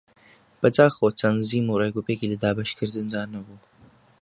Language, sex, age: Central Kurdish, male, under 19